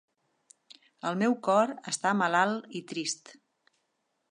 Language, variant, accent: Catalan, Central, central